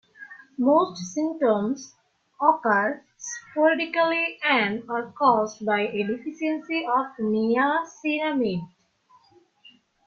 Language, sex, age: English, female, 19-29